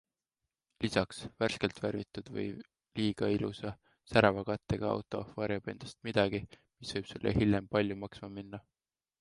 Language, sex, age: Estonian, male, 19-29